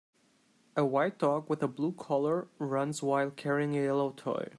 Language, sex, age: English, male, 30-39